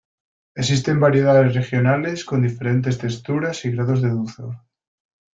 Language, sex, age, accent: Spanish, male, 19-29, España: Centro-Sur peninsular (Madrid, Toledo, Castilla-La Mancha)